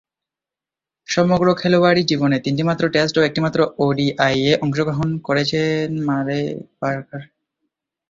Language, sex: Bengali, male